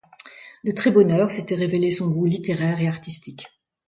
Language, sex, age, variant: French, female, 60-69, Français de métropole